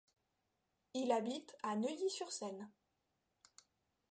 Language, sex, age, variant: French, female, 30-39, Français de métropole